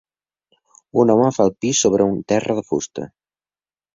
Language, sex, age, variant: Catalan, male, under 19, Central